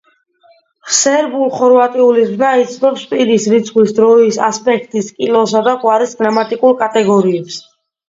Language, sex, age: Georgian, male, under 19